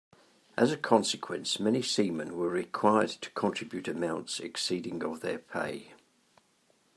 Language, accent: English, England English